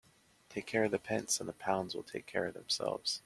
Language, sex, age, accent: English, male, 19-29, United States English